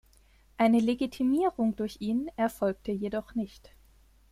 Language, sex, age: German, female, 30-39